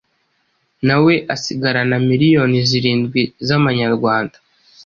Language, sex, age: Kinyarwanda, male, under 19